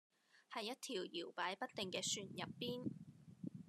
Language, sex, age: Cantonese, female, 30-39